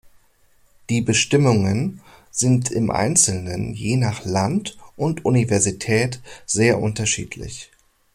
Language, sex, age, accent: German, male, 30-39, Deutschland Deutsch